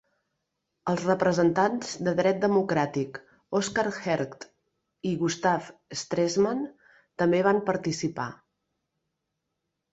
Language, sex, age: Catalan, female, 40-49